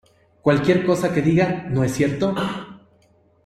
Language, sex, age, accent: Spanish, male, 40-49, Andino-Pacífico: Colombia, Perú, Ecuador, oeste de Bolivia y Venezuela andina